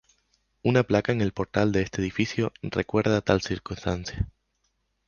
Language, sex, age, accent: Spanish, male, 19-29, España: Islas Canarias